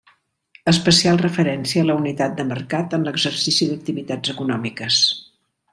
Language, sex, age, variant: Catalan, female, 70-79, Central